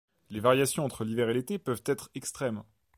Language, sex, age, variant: French, male, 19-29, Français de métropole